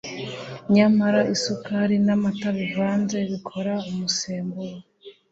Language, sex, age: Kinyarwanda, female, 19-29